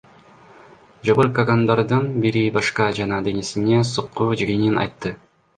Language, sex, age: Kyrgyz, male, under 19